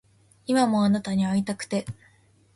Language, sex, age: Japanese, female, 19-29